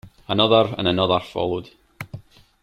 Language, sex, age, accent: English, male, 30-39, Scottish English